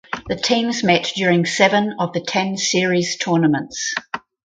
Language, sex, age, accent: English, female, 60-69, Australian English